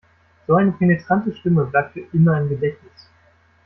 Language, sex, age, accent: German, male, 19-29, Deutschland Deutsch